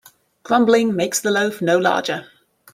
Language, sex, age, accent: English, female, 30-39, England English